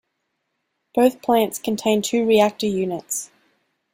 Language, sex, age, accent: English, female, 19-29, Australian English